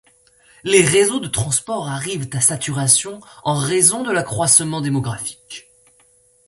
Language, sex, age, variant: French, female, 19-29, Français de métropole